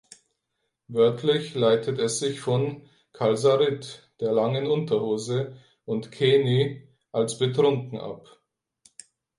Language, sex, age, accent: German, male, 30-39, Deutschland Deutsch